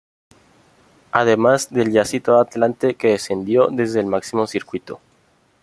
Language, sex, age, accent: Spanish, male, 19-29, México